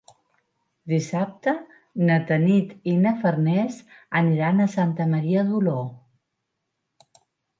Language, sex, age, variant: Catalan, female, 50-59, Central